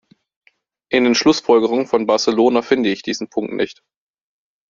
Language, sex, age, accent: German, male, 19-29, Deutschland Deutsch